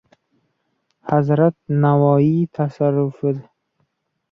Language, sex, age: Uzbek, male, 19-29